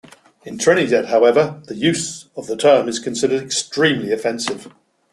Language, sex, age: English, male, 60-69